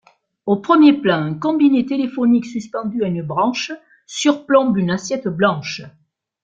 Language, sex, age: French, female, 60-69